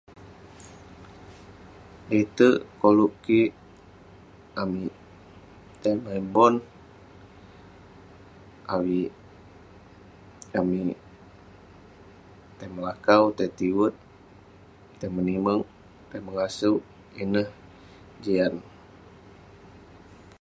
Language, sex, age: Western Penan, male, 19-29